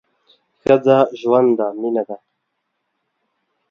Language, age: Pashto, 30-39